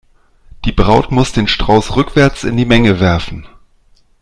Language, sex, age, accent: German, male, 40-49, Deutschland Deutsch